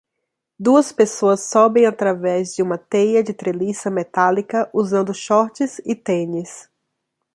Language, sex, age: Portuguese, female, 40-49